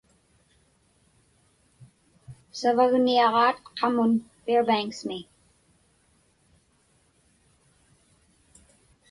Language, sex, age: Inupiaq, female, 80-89